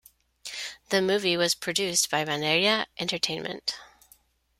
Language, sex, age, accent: English, female, 40-49, United States English